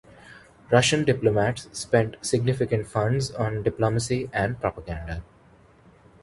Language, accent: English, India and South Asia (India, Pakistan, Sri Lanka)